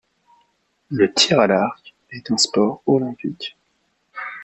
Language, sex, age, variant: French, male, 40-49, Français de métropole